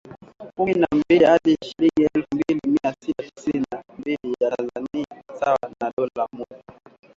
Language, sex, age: Swahili, male, 19-29